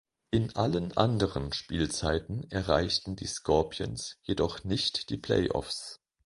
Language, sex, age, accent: German, male, 40-49, Deutschland Deutsch